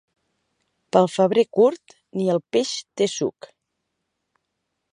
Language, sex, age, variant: Catalan, female, 40-49, Central